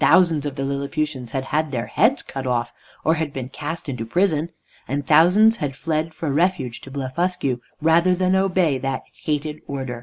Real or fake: real